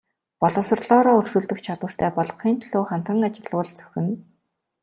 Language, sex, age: Mongolian, female, 19-29